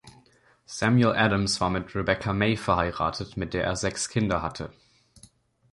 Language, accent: German, Deutschland Deutsch